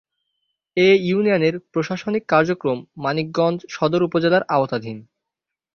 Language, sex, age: Bengali, male, 19-29